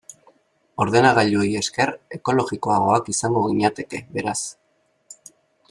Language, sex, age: Basque, male, 19-29